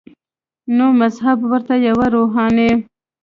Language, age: Pashto, 19-29